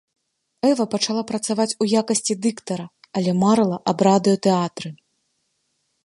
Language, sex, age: Belarusian, female, 30-39